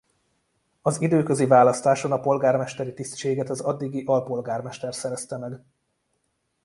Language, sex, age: Hungarian, male, 30-39